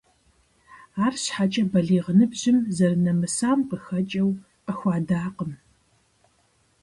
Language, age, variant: Kabardian, 40-49, Адыгэбзэ (Къэбэрдей, Кирил, Урысей)